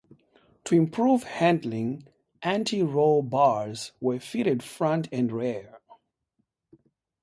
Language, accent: English, Southern African (South Africa, Zimbabwe, Namibia)